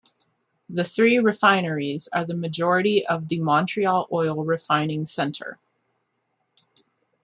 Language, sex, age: English, female, 40-49